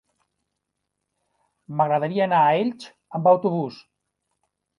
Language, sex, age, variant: Catalan, male, 50-59, Nord-Occidental